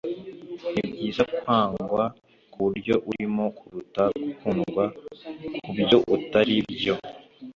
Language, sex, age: Kinyarwanda, male, under 19